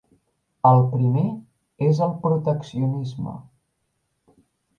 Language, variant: Catalan, Balear